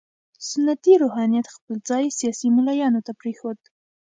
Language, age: Pashto, 19-29